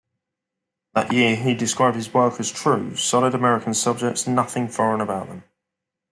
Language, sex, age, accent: English, male, 19-29, England English